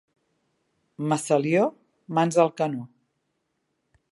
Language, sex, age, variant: Catalan, female, 50-59, Central